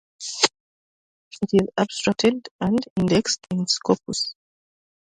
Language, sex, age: English, female, 19-29